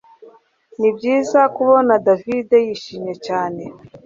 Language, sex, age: Kinyarwanda, female, 30-39